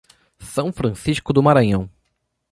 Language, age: Portuguese, 19-29